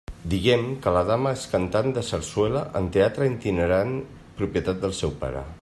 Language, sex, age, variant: Catalan, male, 40-49, Central